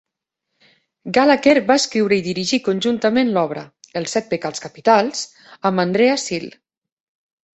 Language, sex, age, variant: Catalan, female, 40-49, Nord-Occidental